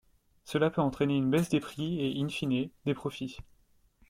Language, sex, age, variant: French, male, 19-29, Français de métropole